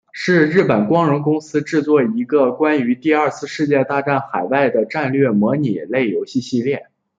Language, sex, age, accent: Chinese, male, under 19, 出生地：黑龙江省